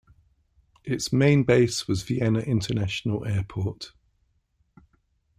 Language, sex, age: English, male, 50-59